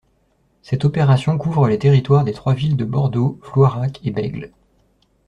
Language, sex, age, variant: French, male, 30-39, Français de métropole